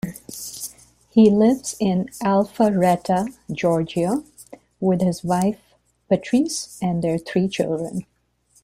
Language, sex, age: English, female, 50-59